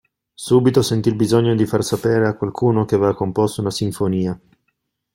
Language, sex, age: Italian, male, 30-39